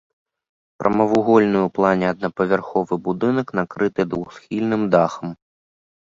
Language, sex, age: Belarusian, male, under 19